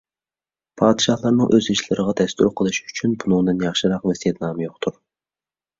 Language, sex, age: Uyghur, male, 19-29